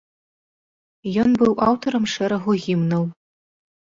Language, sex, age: Belarusian, female, 40-49